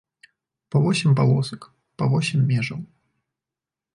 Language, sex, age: Belarusian, male, 19-29